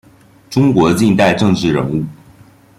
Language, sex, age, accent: Chinese, male, under 19, 出生地：福建省